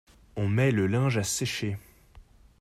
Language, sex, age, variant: French, male, 19-29, Français de métropole